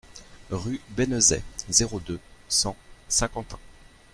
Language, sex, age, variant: French, male, 30-39, Français de métropole